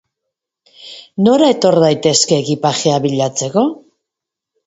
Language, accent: Basque, Mendebalekoa (Araba, Bizkaia, Gipuzkoako mendebaleko herri batzuk)